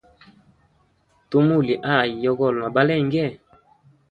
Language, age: Hemba, 19-29